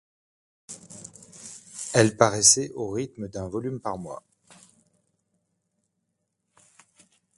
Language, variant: French, Français de métropole